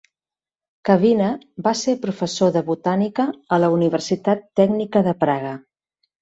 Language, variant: Catalan, Central